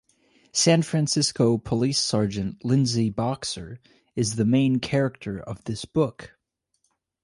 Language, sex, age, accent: English, male, 19-29, United States English